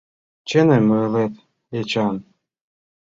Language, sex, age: Mari, male, 40-49